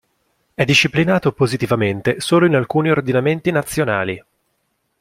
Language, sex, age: Italian, male, 19-29